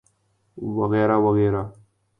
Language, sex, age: Urdu, male, 19-29